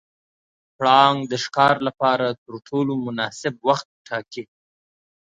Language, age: Pashto, 19-29